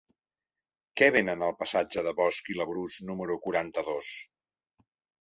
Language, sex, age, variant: Catalan, male, 40-49, Central